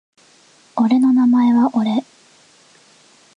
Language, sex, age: Japanese, female, 19-29